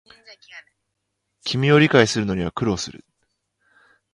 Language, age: Japanese, 19-29